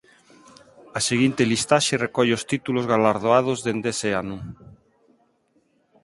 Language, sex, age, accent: Galician, male, 40-49, Neofalante